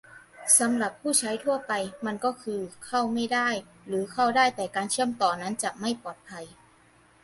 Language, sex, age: Thai, female, 19-29